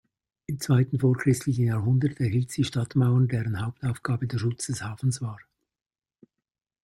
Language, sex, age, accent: German, male, 70-79, Schweizerdeutsch